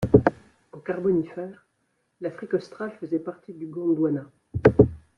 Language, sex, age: French, female, 60-69